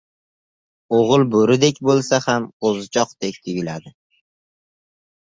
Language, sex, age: Uzbek, male, 19-29